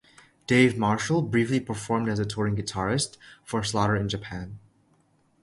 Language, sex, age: English, male, under 19